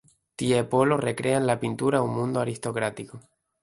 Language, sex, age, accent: Spanish, male, 19-29, España: Islas Canarias